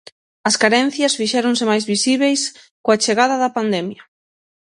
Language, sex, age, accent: Galician, female, 19-29, Oriental (común en zona oriental); Normativo (estándar)